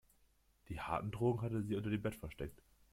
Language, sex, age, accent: German, male, 19-29, Deutschland Deutsch